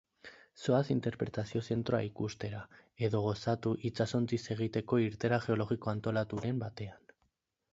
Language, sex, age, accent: Basque, male, 19-29, Mendebalekoa (Araba, Bizkaia, Gipuzkoako mendebaleko herri batzuk)